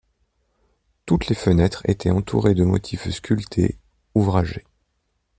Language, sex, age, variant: French, male, 30-39, Français de métropole